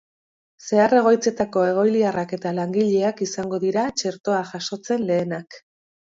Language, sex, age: Basque, female, 50-59